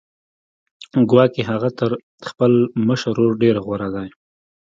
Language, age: Pashto, 19-29